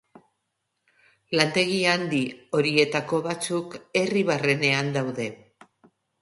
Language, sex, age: Basque, female, 50-59